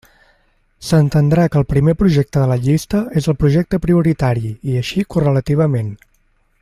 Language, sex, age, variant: Catalan, male, 19-29, Central